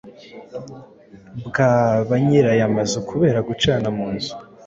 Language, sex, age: Kinyarwanda, male, 19-29